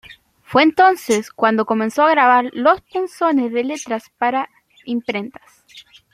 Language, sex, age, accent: Spanish, female, 19-29, Chileno: Chile, Cuyo